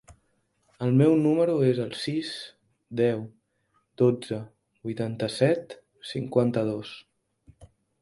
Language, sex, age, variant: Catalan, male, 19-29, Central